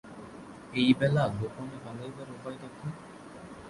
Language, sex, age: Bengali, male, 19-29